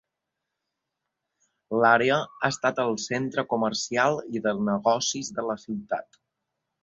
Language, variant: Catalan, Balear